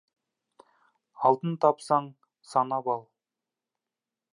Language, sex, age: Kazakh, male, 19-29